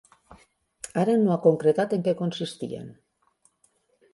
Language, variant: Catalan, Central